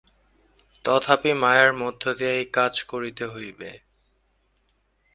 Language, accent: Bengali, শুদ্ধ